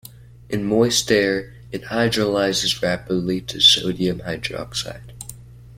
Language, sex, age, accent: English, male, under 19, United States English